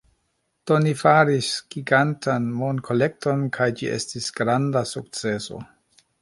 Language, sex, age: Esperanto, male, 50-59